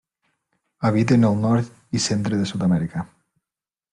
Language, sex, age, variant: Catalan, male, 19-29, Nord-Occidental